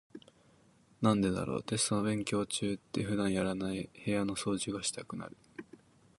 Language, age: Japanese, 19-29